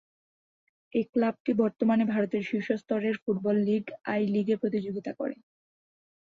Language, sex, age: Bengali, female, 19-29